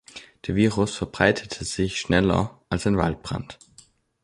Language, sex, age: German, male, under 19